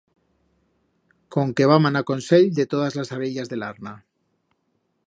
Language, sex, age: Aragonese, male, 40-49